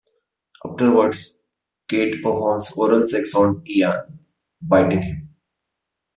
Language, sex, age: English, male, 19-29